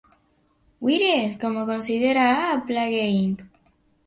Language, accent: Spanish, Caribe: Cuba, Venezuela, Puerto Rico, República Dominicana, Panamá, Colombia caribeña, México caribeño, Costa del golfo de México